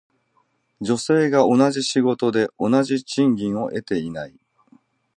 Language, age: Japanese, 50-59